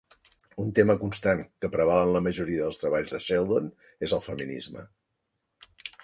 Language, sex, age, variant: Catalan, male, 60-69, Central